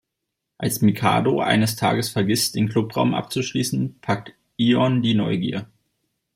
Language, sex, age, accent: German, male, 30-39, Deutschland Deutsch